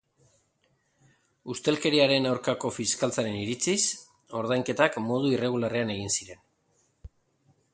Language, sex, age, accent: Basque, male, 50-59, Erdialdekoa edo Nafarra (Gipuzkoa, Nafarroa)